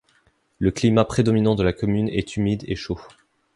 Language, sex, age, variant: French, male, 19-29, Français de métropole